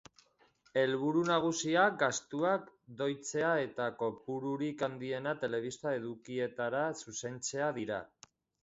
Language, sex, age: Basque, female, 40-49